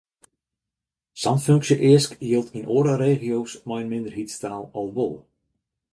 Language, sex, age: Western Frisian, male, 50-59